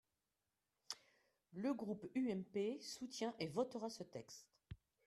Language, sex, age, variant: French, female, 60-69, Français de métropole